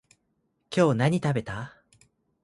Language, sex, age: Japanese, male, 19-29